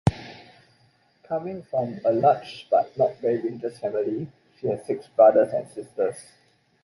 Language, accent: English, Singaporean English